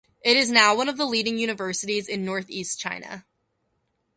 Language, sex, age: English, female, under 19